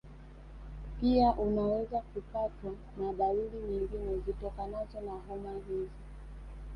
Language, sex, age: Swahili, female, 30-39